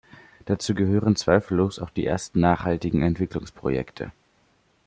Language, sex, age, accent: German, male, under 19, Deutschland Deutsch